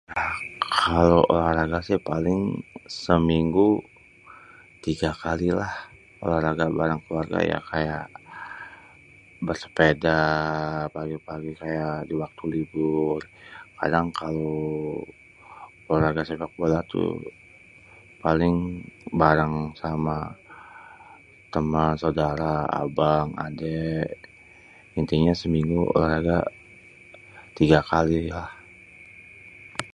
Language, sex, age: Betawi, male, 40-49